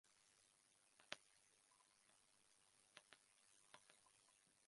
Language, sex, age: English, female, 19-29